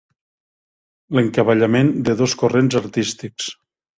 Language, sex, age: Catalan, male, 50-59